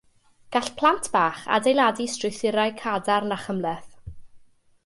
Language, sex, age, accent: Welsh, female, 19-29, Y Deyrnas Unedig Cymraeg